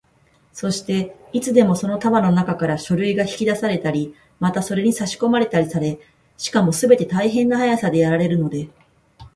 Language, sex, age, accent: Japanese, female, 40-49, 関西弁